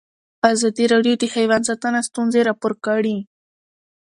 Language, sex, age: Pashto, female, under 19